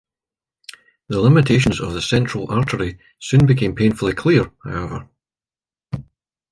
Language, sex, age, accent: English, male, 50-59, Scottish English